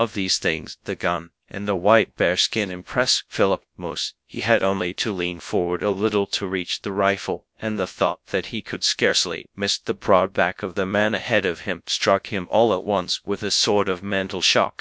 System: TTS, GradTTS